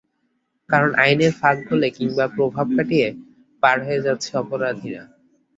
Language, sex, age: Bengali, male, under 19